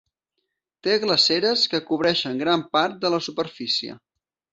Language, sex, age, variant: Catalan, male, 30-39, Central